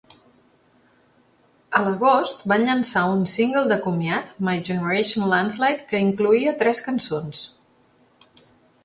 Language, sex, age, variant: Catalan, female, 40-49, Central